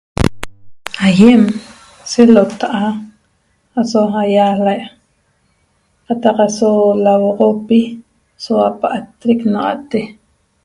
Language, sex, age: Toba, female, 40-49